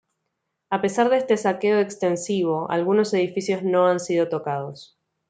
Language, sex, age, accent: Spanish, female, 19-29, Rioplatense: Argentina, Uruguay, este de Bolivia, Paraguay